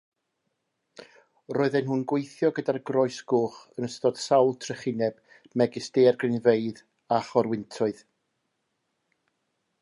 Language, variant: Welsh, North-Eastern Welsh